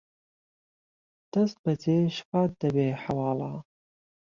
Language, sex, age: Central Kurdish, male, 19-29